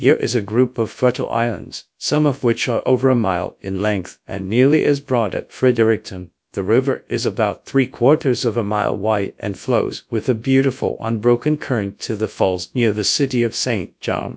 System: TTS, GradTTS